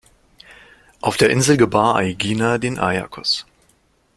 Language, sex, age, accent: German, male, under 19, Deutschland Deutsch